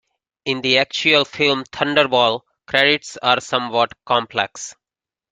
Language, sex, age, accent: English, male, 40-49, United States English